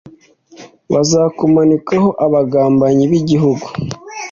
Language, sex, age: Kinyarwanda, male, 19-29